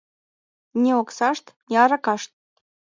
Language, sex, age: Mari, female, 19-29